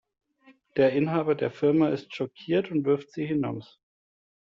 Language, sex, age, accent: German, male, 40-49, Deutschland Deutsch